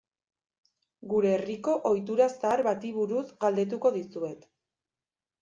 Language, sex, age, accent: Basque, female, 19-29, Erdialdekoa edo Nafarra (Gipuzkoa, Nafarroa)